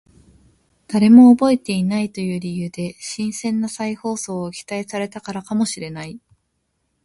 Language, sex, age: Japanese, female, 19-29